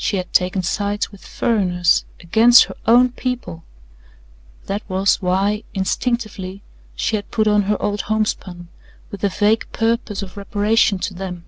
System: none